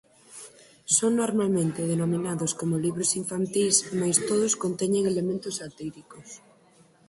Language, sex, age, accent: Galician, female, 19-29, Normativo (estándar)